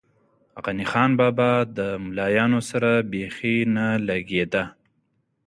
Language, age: Pashto, 30-39